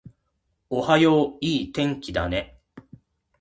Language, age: Japanese, 50-59